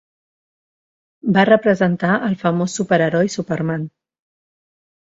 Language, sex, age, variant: Catalan, female, 30-39, Central